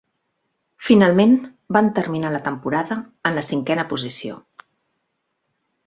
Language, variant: Catalan, Central